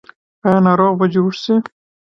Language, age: Pashto, 19-29